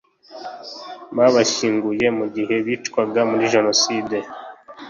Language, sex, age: Kinyarwanda, male, 19-29